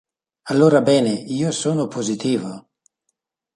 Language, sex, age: Italian, male, 60-69